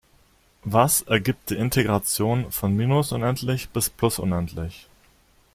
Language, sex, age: German, male, 30-39